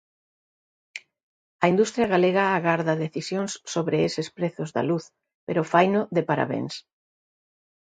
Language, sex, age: Galician, female, 50-59